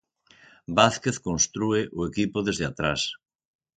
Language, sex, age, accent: Galician, male, 60-69, Atlántico (seseo e gheada)